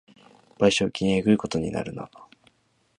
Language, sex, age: Japanese, male, 19-29